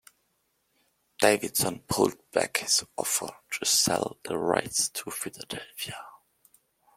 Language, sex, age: English, male, 19-29